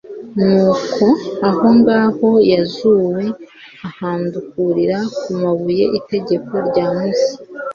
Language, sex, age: Kinyarwanda, female, 19-29